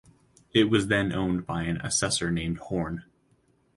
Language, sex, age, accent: English, male, 30-39, United States English